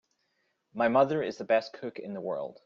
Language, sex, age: English, male, 30-39